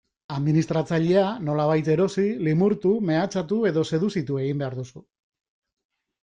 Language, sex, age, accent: Basque, male, 40-49, Mendebalekoa (Araba, Bizkaia, Gipuzkoako mendebaleko herri batzuk)